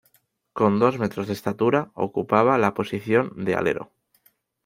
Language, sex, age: Spanish, male, 19-29